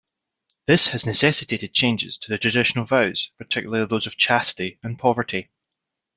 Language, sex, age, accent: English, male, 30-39, Scottish English